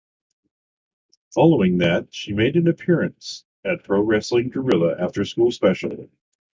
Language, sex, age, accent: English, male, 19-29, United States English